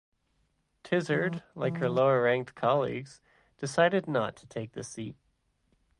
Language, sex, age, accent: English, male, 19-29, United States English